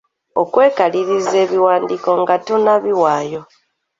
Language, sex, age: Ganda, female, 19-29